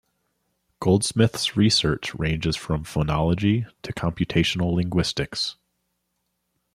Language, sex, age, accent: English, male, 30-39, United States English